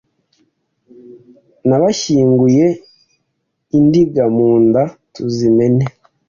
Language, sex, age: Kinyarwanda, male, 19-29